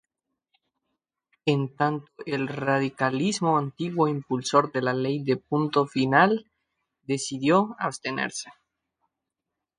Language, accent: Spanish, América central